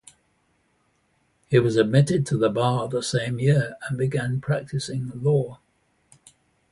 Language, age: English, 80-89